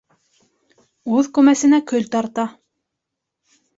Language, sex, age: Bashkir, female, 19-29